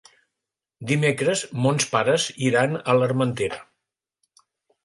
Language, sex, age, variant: Catalan, male, 60-69, Central